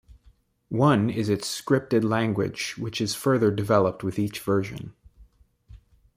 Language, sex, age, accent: English, male, 19-29, United States English